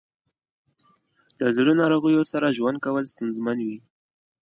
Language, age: Pashto, 19-29